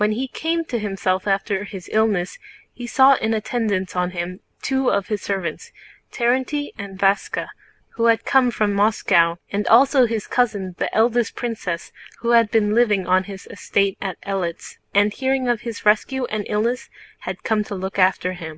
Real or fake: real